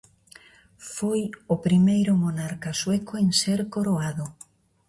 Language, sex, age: Galician, female, 60-69